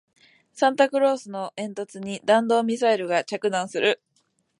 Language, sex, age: Japanese, female, 19-29